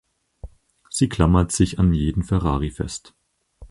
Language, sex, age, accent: German, male, 19-29, Deutschland Deutsch